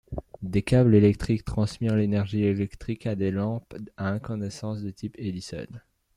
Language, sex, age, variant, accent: French, male, under 19, Français d'Europe, Français de Belgique